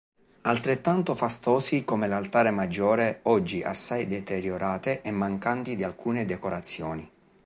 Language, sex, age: Italian, male, 30-39